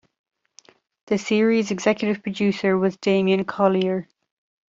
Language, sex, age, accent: English, female, 19-29, Irish English